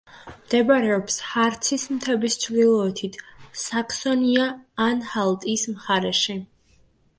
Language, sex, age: Georgian, female, under 19